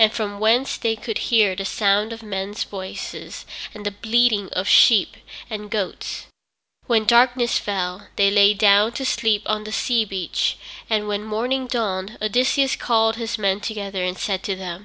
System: none